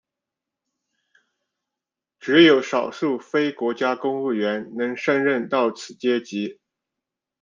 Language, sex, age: Chinese, male, 40-49